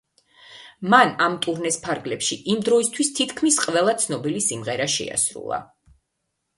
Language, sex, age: Georgian, female, 50-59